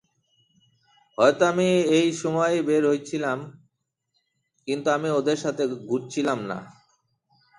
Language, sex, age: Bengali, male, 19-29